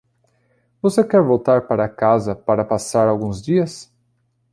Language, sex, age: Portuguese, male, 30-39